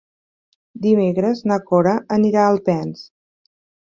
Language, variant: Catalan, Central